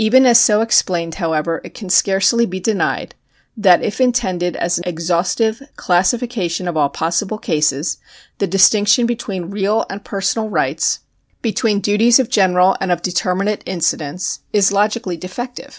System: none